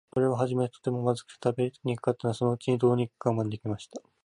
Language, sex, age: Japanese, male, 19-29